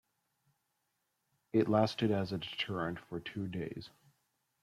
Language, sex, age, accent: English, male, 30-39, United States English